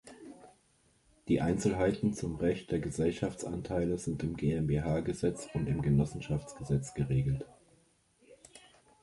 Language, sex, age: German, male, 30-39